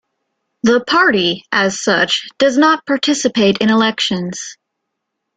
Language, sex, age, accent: English, female, 19-29, United States English